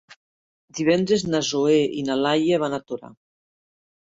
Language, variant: Catalan, Nord-Occidental